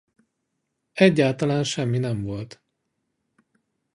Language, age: Hungarian, 40-49